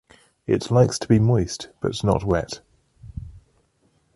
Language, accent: English, England English